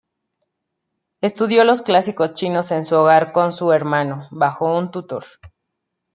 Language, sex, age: Spanish, female, 30-39